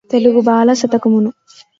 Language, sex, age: Telugu, female, 19-29